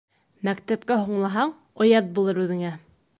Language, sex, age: Bashkir, female, 19-29